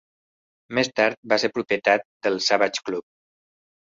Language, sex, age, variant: Catalan, male, 40-49, Central